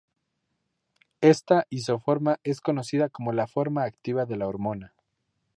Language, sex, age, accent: Spanish, male, 19-29, México